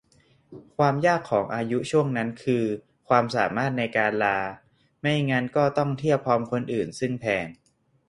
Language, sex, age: Thai, male, 19-29